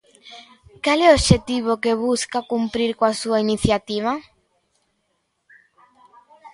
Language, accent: Galician, Normativo (estándar)